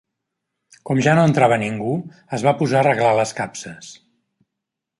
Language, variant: Catalan, Central